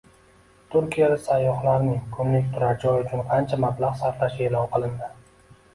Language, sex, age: Uzbek, male, 19-29